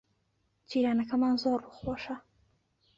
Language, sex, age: Central Kurdish, female, 19-29